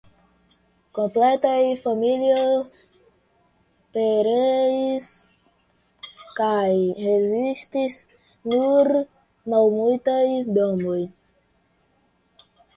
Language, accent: Esperanto, Internacia